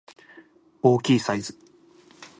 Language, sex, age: Japanese, male, 19-29